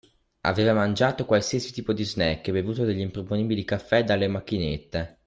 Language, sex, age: Italian, male, under 19